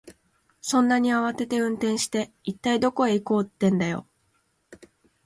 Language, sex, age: Japanese, female, 19-29